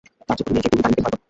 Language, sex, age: Bengali, male, 19-29